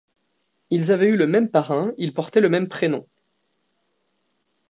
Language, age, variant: French, 19-29, Français de métropole